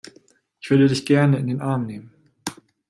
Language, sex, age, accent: German, male, 19-29, Deutschland Deutsch